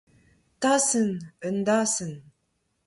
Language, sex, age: Breton, female, 50-59